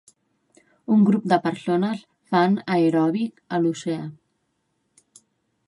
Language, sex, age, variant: Catalan, female, 19-29, Central